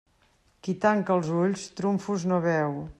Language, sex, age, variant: Catalan, female, 50-59, Central